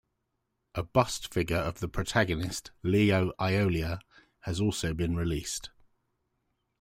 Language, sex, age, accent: English, male, 40-49, England English